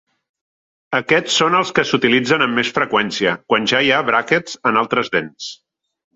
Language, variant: Catalan, Central